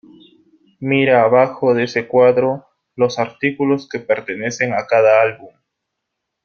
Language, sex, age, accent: Spanish, male, 19-29, Andino-Pacífico: Colombia, Perú, Ecuador, oeste de Bolivia y Venezuela andina